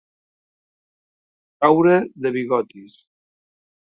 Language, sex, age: Catalan, male, 60-69